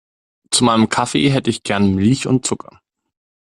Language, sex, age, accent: German, male, 19-29, Deutschland Deutsch